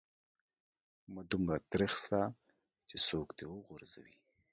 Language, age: Pashto, 30-39